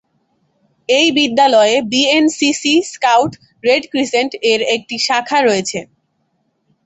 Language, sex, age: Bengali, female, under 19